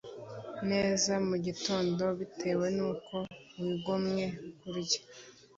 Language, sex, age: Kinyarwanda, female, 19-29